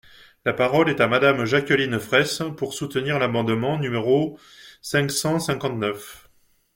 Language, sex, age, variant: French, male, 40-49, Français de métropole